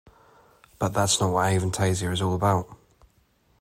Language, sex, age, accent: English, male, 19-29, England English